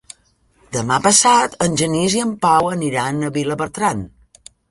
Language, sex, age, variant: Catalan, female, 50-59, Central